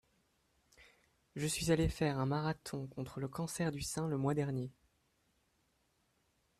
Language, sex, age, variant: French, male, 19-29, Français de métropole